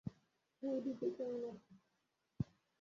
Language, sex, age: Bengali, female, 19-29